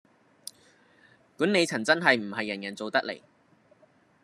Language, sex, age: Cantonese, female, 19-29